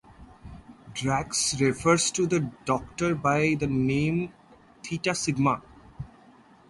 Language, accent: English, India and South Asia (India, Pakistan, Sri Lanka)